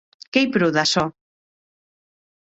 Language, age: Occitan, 50-59